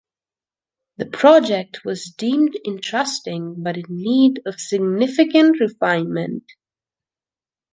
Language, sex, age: English, female, under 19